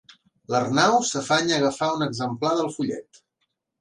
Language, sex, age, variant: Catalan, male, 30-39, Central